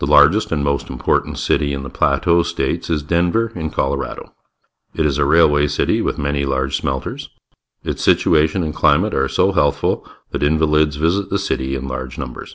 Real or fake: real